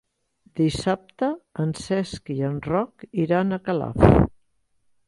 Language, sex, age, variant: Catalan, female, 60-69, Central